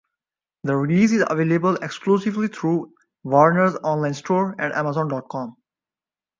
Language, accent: English, India and South Asia (India, Pakistan, Sri Lanka)